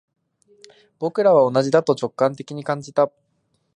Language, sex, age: Japanese, male, 19-29